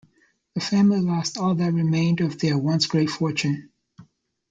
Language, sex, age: English, male, 40-49